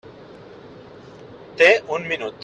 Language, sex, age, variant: Catalan, male, 30-39, Central